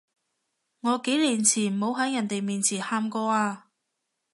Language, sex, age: Cantonese, female, 30-39